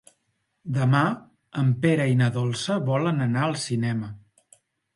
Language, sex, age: Catalan, male, 40-49